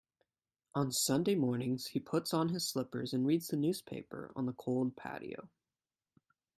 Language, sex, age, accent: English, male, 19-29, United States English